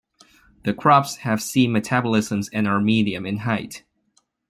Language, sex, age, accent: English, male, 19-29, United States English